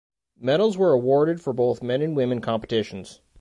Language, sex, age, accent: English, male, 40-49, United States English